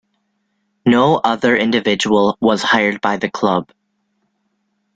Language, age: English, 19-29